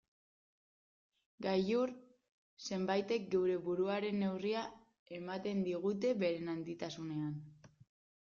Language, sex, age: Basque, female, 19-29